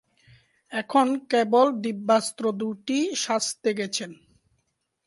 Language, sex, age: Bengali, male, 19-29